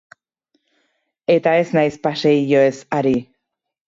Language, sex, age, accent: Basque, female, 30-39, Erdialdekoa edo Nafarra (Gipuzkoa, Nafarroa)